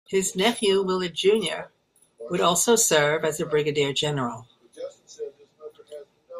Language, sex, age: English, female, 70-79